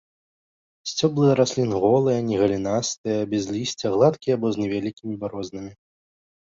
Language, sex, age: Belarusian, male, 19-29